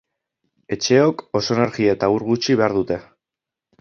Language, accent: Basque, Erdialdekoa edo Nafarra (Gipuzkoa, Nafarroa)